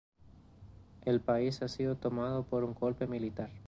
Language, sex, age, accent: Spanish, male, 19-29, Andino-Pacífico: Colombia, Perú, Ecuador, oeste de Bolivia y Venezuela andina